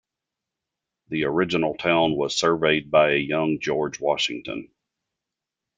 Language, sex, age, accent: English, male, 50-59, United States English